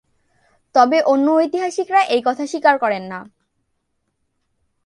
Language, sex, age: Bengali, female, 19-29